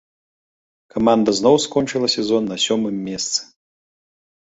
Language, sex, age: Belarusian, male, 40-49